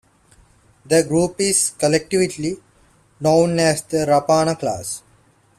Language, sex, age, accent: English, male, 19-29, India and South Asia (India, Pakistan, Sri Lanka)